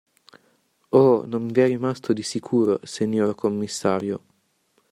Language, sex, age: Italian, male, under 19